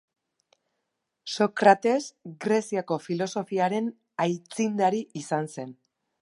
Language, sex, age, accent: Basque, female, 30-39, Mendebalekoa (Araba, Bizkaia, Gipuzkoako mendebaleko herri batzuk)